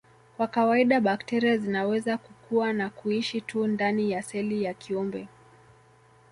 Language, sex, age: Swahili, male, 30-39